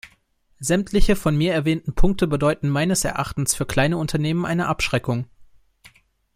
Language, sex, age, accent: German, male, 19-29, Deutschland Deutsch